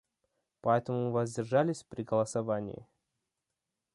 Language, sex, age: Russian, male, 19-29